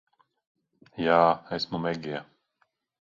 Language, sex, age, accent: Latvian, male, 40-49, Krievu